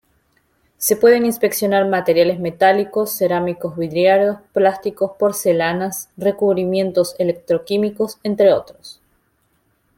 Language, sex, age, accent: Spanish, female, 19-29, Rioplatense: Argentina, Uruguay, este de Bolivia, Paraguay